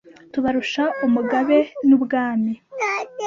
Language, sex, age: Kinyarwanda, male, 30-39